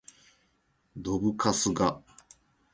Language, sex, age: Japanese, male, 40-49